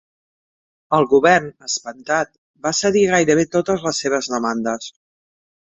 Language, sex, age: Catalan, female, 50-59